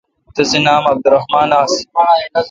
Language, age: Kalkoti, 19-29